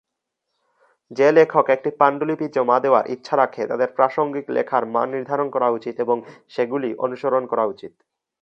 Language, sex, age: Bengali, male, under 19